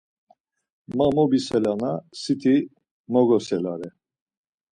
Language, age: Laz, 60-69